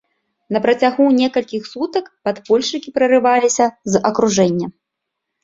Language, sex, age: Belarusian, female, 30-39